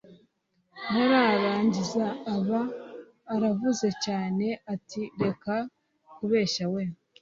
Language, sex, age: Kinyarwanda, female, 30-39